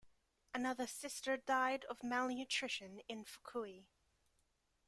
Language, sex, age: English, female, 19-29